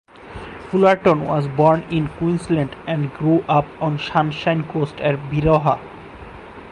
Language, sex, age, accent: English, male, 19-29, India and South Asia (India, Pakistan, Sri Lanka)